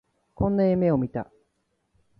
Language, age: Japanese, 19-29